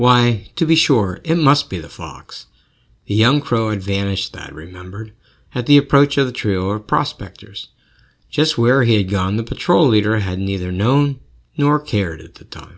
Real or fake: real